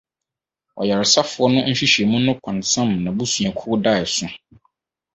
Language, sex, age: Akan, male, 30-39